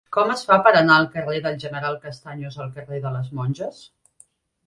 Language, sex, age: Catalan, female, 30-39